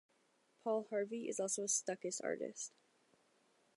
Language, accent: English, United States English